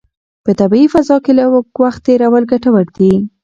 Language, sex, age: Pashto, female, 40-49